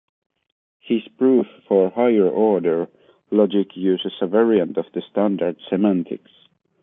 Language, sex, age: English, male, 19-29